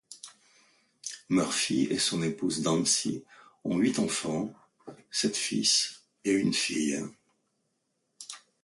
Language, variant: French, Français de métropole